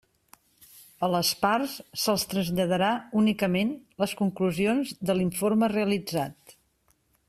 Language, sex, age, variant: Catalan, female, 50-59, Central